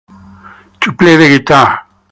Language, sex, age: English, male, 60-69